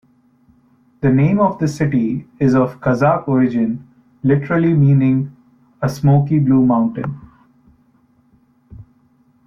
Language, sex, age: English, male, 19-29